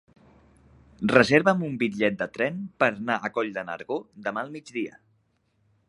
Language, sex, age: Catalan, male, 30-39